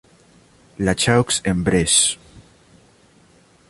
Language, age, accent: Spanish, 19-29, Andino-Pacífico: Colombia, Perú, Ecuador, oeste de Bolivia y Venezuela andina